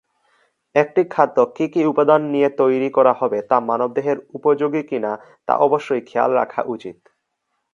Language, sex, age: Bengali, male, under 19